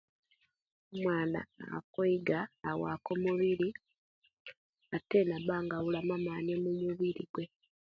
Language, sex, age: Kenyi, female, 19-29